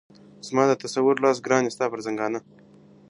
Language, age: Pashto, 19-29